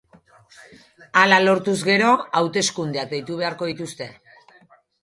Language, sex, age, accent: Basque, female, 40-49, Erdialdekoa edo Nafarra (Gipuzkoa, Nafarroa)